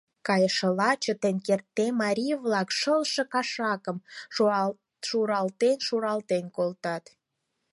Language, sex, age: Mari, female, 19-29